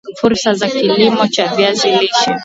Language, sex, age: Swahili, female, 19-29